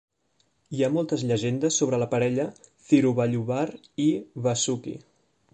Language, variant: Catalan, Central